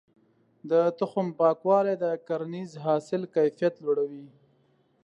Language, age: Pashto, 30-39